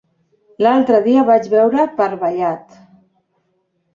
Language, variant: Catalan, Central